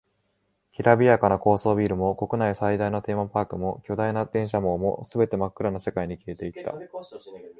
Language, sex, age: Japanese, male, 19-29